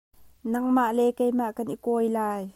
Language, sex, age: Hakha Chin, female, 19-29